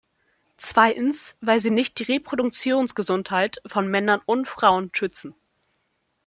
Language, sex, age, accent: German, female, under 19, Deutschland Deutsch